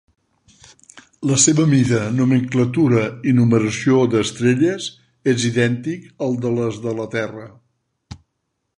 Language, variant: Catalan, Central